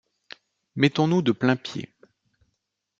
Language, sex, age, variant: French, male, under 19, Français de métropole